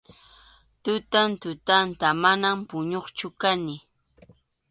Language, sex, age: Arequipa-La Unión Quechua, female, 30-39